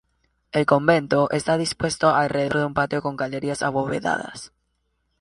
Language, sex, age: Spanish, male, under 19